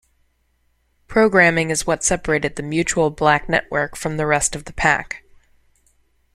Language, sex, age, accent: English, female, 19-29, United States English